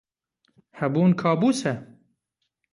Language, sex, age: Kurdish, male, 30-39